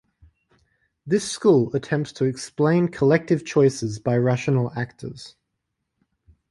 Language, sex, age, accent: English, male, 19-29, Australian English